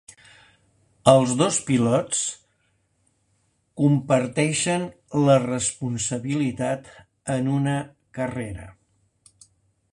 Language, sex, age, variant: Catalan, male, 60-69, Central